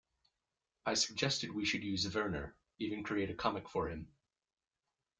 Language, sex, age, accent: English, male, 19-29, United States English